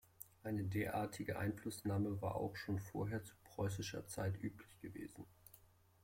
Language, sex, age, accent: German, male, 30-39, Deutschland Deutsch